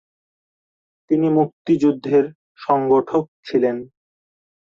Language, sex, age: Bengali, male, 19-29